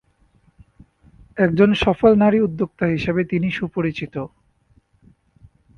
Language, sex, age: Bengali, male, 19-29